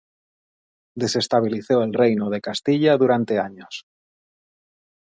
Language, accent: Spanish, España: Norte peninsular (Asturias, Castilla y León, Cantabria, País Vasco, Navarra, Aragón, La Rioja, Guadalajara, Cuenca)